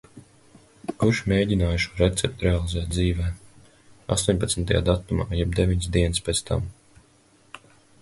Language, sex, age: Latvian, male, 19-29